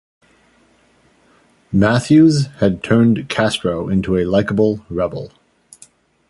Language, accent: English, Canadian English